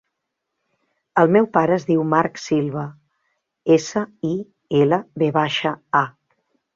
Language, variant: Catalan, Central